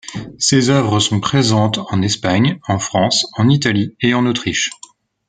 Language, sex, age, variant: French, male, 19-29, Français de métropole